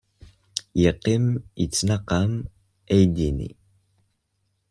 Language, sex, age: Kabyle, male, under 19